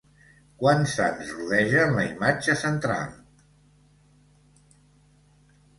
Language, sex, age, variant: Catalan, male, 60-69, Central